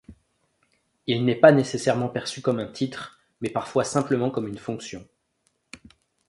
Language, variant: French, Français de métropole